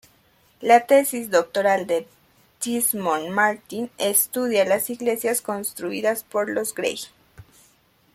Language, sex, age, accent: Spanish, female, 19-29, Andino-Pacífico: Colombia, Perú, Ecuador, oeste de Bolivia y Venezuela andina